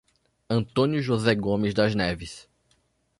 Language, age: Portuguese, 19-29